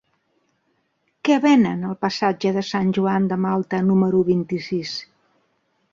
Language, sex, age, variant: Catalan, female, 50-59, Central